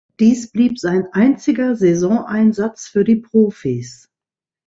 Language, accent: German, Deutschland Deutsch